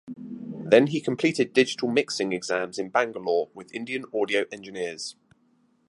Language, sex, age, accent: English, male, 40-49, England English